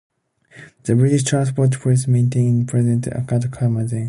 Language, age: English, 19-29